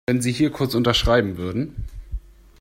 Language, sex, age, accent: German, male, 19-29, Deutschland Deutsch